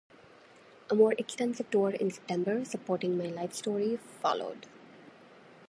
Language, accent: English, India and South Asia (India, Pakistan, Sri Lanka)